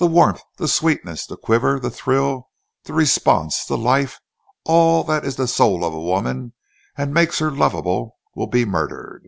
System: none